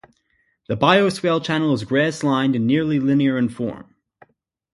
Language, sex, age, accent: English, male, 19-29, United States English